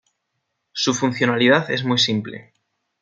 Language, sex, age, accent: Spanish, male, 19-29, España: Norte peninsular (Asturias, Castilla y León, Cantabria, País Vasco, Navarra, Aragón, La Rioja, Guadalajara, Cuenca)